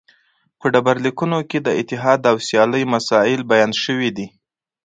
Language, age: Pashto, 19-29